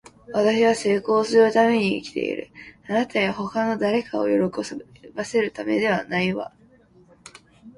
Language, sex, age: Japanese, female, under 19